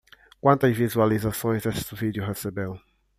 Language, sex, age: Portuguese, male, 30-39